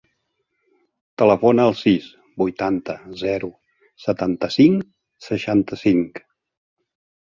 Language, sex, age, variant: Catalan, male, 50-59, Central